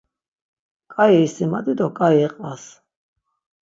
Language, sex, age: Laz, female, 60-69